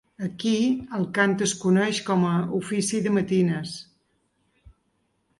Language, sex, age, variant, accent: Catalan, female, 50-59, Balear, menorquí